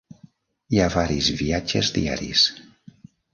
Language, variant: Catalan, Central